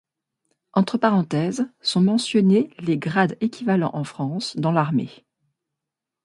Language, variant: French, Français de métropole